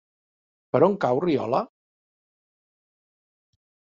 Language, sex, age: Catalan, male, 50-59